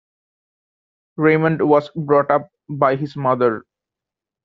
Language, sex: English, male